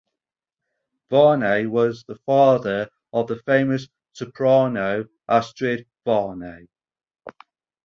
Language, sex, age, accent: English, male, 40-49, England English